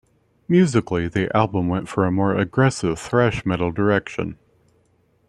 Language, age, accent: English, 40-49, United States English